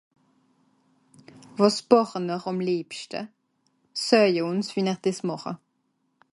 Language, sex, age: Swiss German, female, 19-29